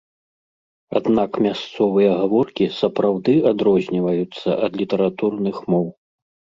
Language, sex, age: Belarusian, male, 40-49